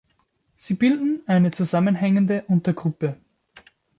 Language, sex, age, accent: German, male, 19-29, Österreichisches Deutsch